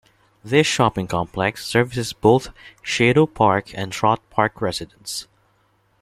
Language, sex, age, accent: English, male, 19-29, Filipino